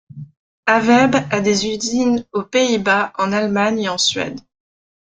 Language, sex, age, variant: French, female, 19-29, Français de métropole